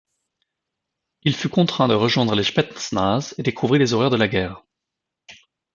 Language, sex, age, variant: French, male, 30-39, Français de métropole